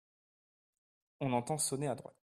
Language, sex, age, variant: French, male, 19-29, Français de métropole